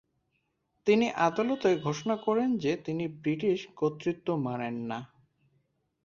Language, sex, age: Bengali, male, 19-29